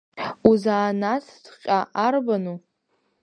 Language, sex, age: Abkhazian, female, under 19